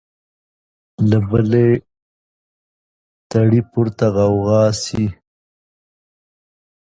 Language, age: Pashto, 40-49